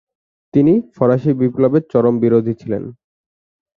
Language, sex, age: Bengali, male, 19-29